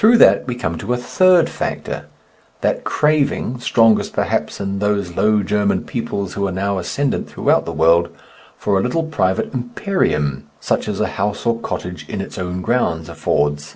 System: none